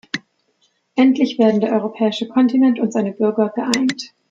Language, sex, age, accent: German, female, 19-29, Deutschland Deutsch